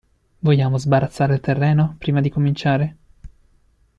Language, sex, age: Italian, male, 30-39